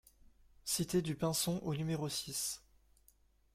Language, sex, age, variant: French, male, 19-29, Français de métropole